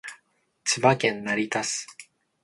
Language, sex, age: Japanese, male, 19-29